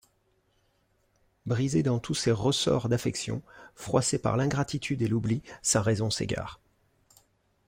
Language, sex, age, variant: French, male, 40-49, Français de métropole